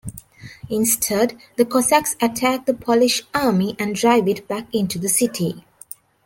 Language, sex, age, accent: English, female, 19-29, India and South Asia (India, Pakistan, Sri Lanka)